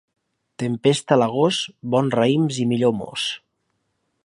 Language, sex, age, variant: Catalan, male, 19-29, Nord-Occidental